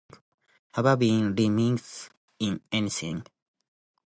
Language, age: English, under 19